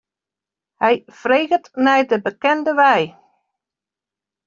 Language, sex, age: Western Frisian, female, 60-69